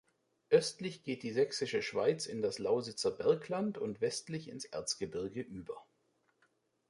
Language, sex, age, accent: German, male, 30-39, Deutschland Deutsch